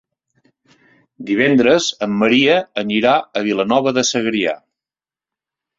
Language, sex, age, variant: Catalan, male, 60-69, Central